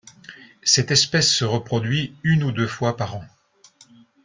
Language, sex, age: French, male, 60-69